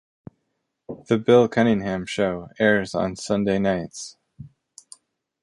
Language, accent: English, United States English